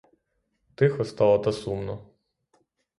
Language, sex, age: Ukrainian, male, 30-39